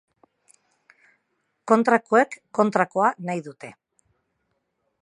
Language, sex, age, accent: Basque, female, 30-39, Mendebalekoa (Araba, Bizkaia, Gipuzkoako mendebaleko herri batzuk)